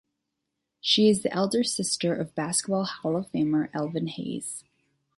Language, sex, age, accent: English, female, 19-29, United States English